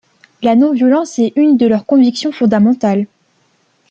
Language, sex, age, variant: French, female, under 19, Français de métropole